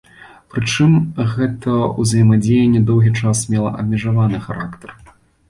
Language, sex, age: Belarusian, male, 19-29